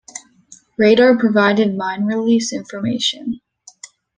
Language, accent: English, Canadian English